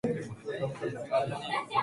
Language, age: Japanese, 19-29